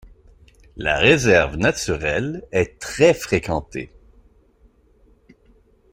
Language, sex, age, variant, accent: French, male, 50-59, Français d'Amérique du Nord, Français du Canada